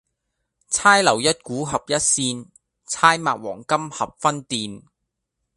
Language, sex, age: Cantonese, male, 19-29